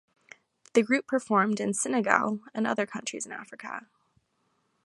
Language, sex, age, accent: English, female, 19-29, United States English